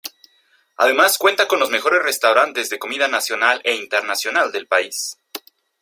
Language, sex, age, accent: Spanish, male, 19-29, México